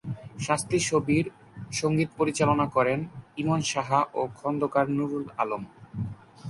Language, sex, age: Bengali, male, under 19